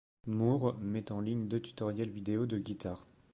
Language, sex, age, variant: French, male, 19-29, Français de métropole